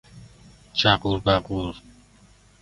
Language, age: Persian, 40-49